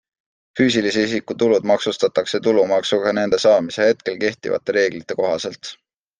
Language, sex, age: Estonian, male, 19-29